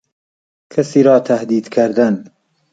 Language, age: Persian, 40-49